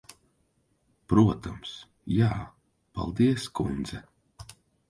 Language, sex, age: Latvian, male, 40-49